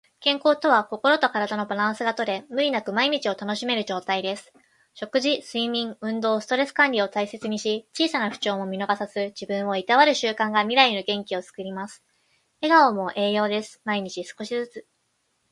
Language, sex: Japanese, female